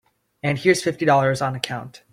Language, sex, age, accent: English, male, 19-29, United States English